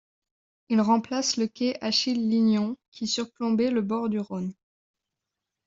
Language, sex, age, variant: French, female, 19-29, Français de métropole